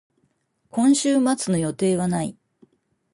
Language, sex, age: Japanese, female, 60-69